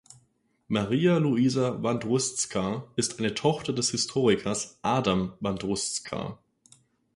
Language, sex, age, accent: German, male, 19-29, Deutschland Deutsch